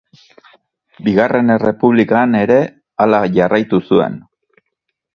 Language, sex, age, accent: Basque, male, 40-49, Mendebalekoa (Araba, Bizkaia, Gipuzkoako mendebaleko herri batzuk)